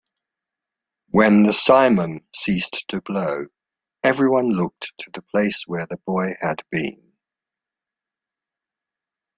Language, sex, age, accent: English, male, 60-69, England English